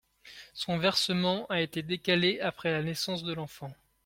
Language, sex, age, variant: French, male, 19-29, Français de métropole